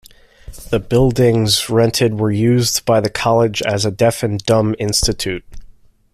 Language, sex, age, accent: English, male, 19-29, United States English